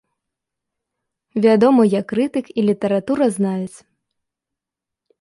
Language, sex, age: Belarusian, female, 19-29